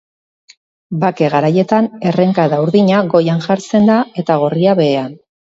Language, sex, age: Basque, female, 40-49